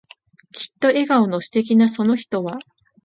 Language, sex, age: Japanese, female, 50-59